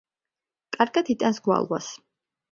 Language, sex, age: Georgian, female, 30-39